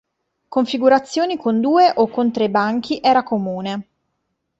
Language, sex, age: Italian, female, 30-39